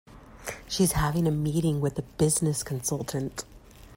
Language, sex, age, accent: English, female, 30-39, United States English